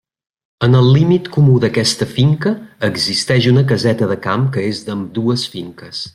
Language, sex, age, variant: Catalan, male, 40-49, Central